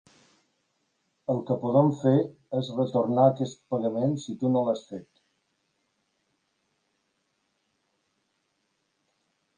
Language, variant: Catalan, Balear